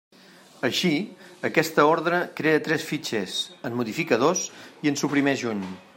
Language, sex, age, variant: Catalan, male, 50-59, Central